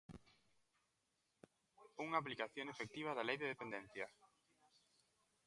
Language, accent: Galician, Neofalante